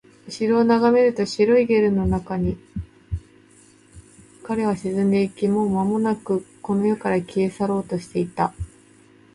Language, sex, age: Japanese, female, 30-39